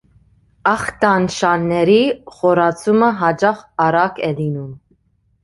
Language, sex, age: Armenian, female, 30-39